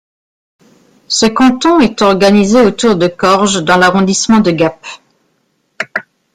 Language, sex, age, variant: French, female, 50-59, Français de métropole